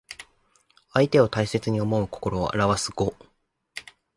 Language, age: Japanese, 19-29